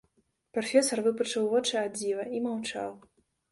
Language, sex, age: Belarusian, female, 19-29